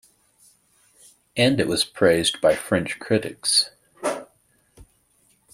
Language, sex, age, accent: English, male, 40-49, United States English